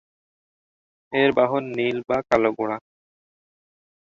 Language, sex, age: Bengali, male, 19-29